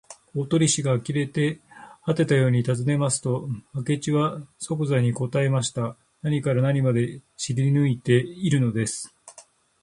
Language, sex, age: Japanese, male, 50-59